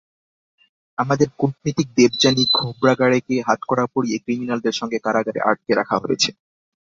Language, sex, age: Bengali, male, 19-29